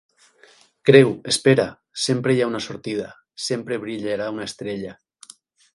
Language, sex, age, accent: Catalan, male, 30-39, valencià; valencià meridional